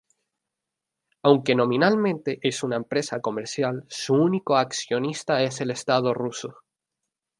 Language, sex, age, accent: Spanish, male, 19-29, España: Islas Canarias